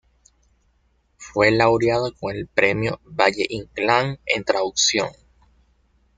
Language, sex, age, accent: Spanish, male, 19-29, Caribe: Cuba, Venezuela, Puerto Rico, República Dominicana, Panamá, Colombia caribeña, México caribeño, Costa del golfo de México